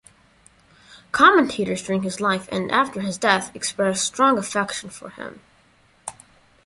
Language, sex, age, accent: English, male, under 19, United States English